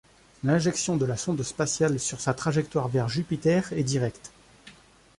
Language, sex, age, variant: French, male, 30-39, Français de métropole